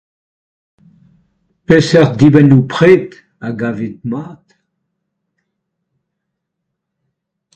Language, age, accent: Breton, 70-79, Leoneg